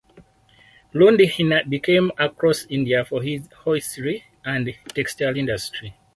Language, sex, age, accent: English, male, 30-39, Southern African (South Africa, Zimbabwe, Namibia)